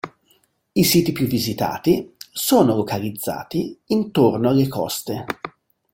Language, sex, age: Italian, male, 50-59